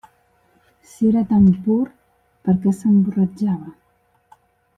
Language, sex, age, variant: Catalan, female, 50-59, Central